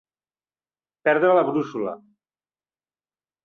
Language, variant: Catalan, Central